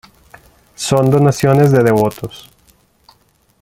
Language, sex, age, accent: Spanish, male, 30-39, Andino-Pacífico: Colombia, Perú, Ecuador, oeste de Bolivia y Venezuela andina